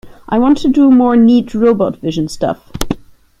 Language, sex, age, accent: English, female, 30-39, England English